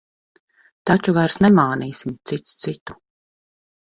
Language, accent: Latvian, Riga